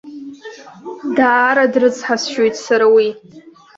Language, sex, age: Abkhazian, female, under 19